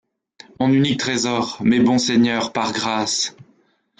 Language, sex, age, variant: French, male, 30-39, Français de métropole